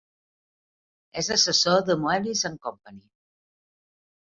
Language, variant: Catalan, Central